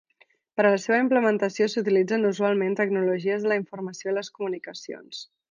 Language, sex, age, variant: Catalan, female, 19-29, Central